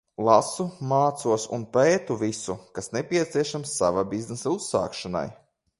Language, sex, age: Latvian, male, 30-39